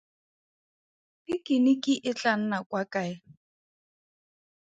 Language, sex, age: Tswana, female, 30-39